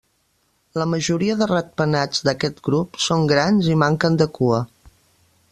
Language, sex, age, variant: Catalan, female, 60-69, Central